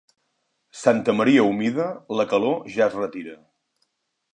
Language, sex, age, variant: Catalan, male, 40-49, Nord-Occidental